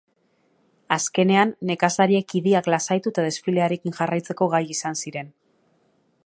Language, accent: Basque, Mendebalekoa (Araba, Bizkaia, Gipuzkoako mendebaleko herri batzuk)